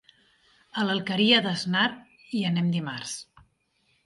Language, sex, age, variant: Catalan, female, 40-49, Central